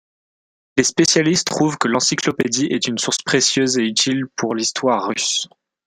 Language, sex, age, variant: French, male, under 19, Français de métropole